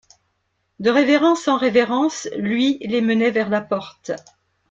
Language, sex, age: French, female, 50-59